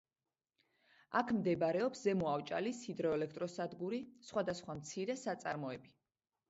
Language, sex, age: Georgian, female, 30-39